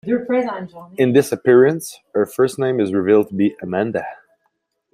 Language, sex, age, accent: English, male, 30-39, Canadian English